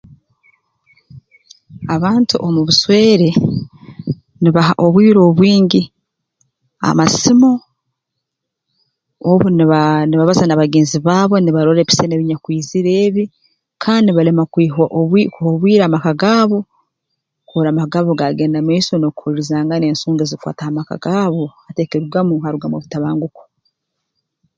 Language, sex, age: Tooro, female, 30-39